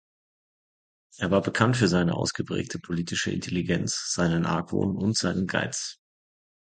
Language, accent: German, Deutschland Deutsch